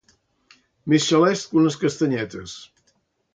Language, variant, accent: Catalan, Central, central